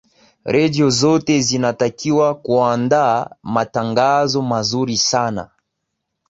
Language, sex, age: Swahili, male, 19-29